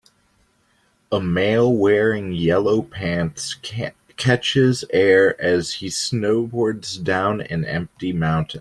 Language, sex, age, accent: English, male, 30-39, United States English